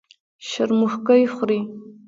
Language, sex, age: Pashto, female, 19-29